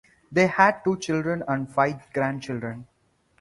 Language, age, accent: English, 19-29, India and South Asia (India, Pakistan, Sri Lanka)